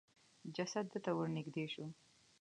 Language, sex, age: Pashto, female, 19-29